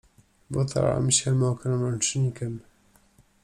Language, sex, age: Polish, male, 40-49